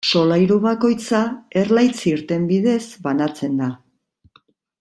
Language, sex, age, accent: Basque, female, 50-59, Erdialdekoa edo Nafarra (Gipuzkoa, Nafarroa)